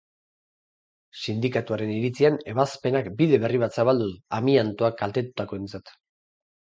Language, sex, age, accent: Basque, male, 40-49, Mendebalekoa (Araba, Bizkaia, Gipuzkoako mendebaleko herri batzuk)